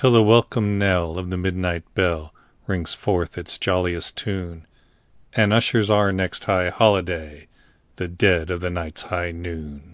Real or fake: real